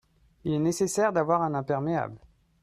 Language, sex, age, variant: French, male, 30-39, Français de métropole